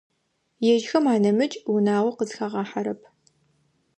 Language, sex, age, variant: Adyghe, female, 19-29, Адыгабзэ (Кирил, пстэумэ зэдыряе)